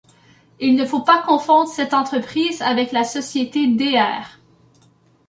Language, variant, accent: French, Français d'Amérique du Nord, Français du Canada